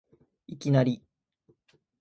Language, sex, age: Japanese, male, 19-29